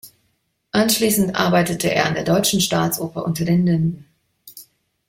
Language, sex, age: German, female, 30-39